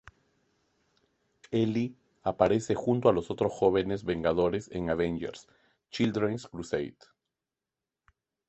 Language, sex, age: Spanish, male, 40-49